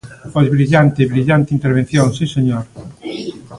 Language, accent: Galician, Normativo (estándar)